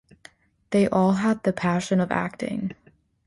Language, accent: English, United States English